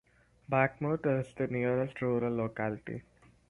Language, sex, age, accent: English, male, under 19, India and South Asia (India, Pakistan, Sri Lanka)